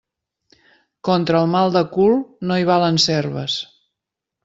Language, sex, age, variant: Catalan, female, 50-59, Central